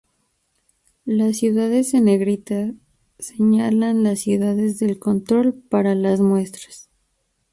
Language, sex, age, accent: Spanish, female, 19-29, México